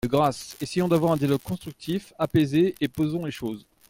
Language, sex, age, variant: French, male, 40-49, Français de métropole